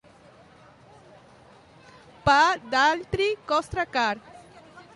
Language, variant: Catalan, Central